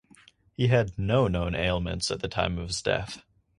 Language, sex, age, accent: English, male, under 19, United States English